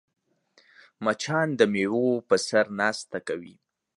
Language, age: Pashto, under 19